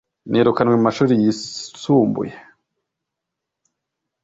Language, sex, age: Kinyarwanda, male, 19-29